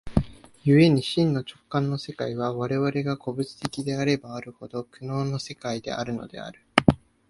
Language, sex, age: Japanese, male, 19-29